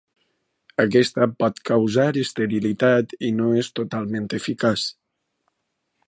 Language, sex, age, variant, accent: Catalan, male, 19-29, Alacantí, valencià